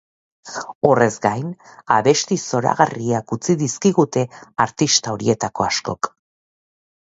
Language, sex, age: Basque, female, 40-49